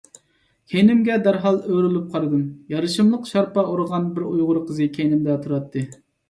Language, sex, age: Uyghur, male, 30-39